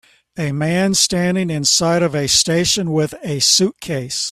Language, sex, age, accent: English, male, 70-79, United States English